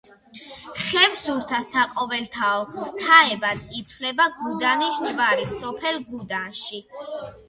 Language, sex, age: Georgian, female, under 19